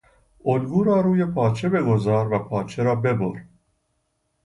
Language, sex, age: Persian, male, 30-39